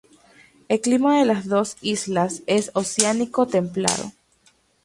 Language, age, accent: Spanish, 19-29, Andino-Pacífico: Colombia, Perú, Ecuador, oeste de Bolivia y Venezuela andina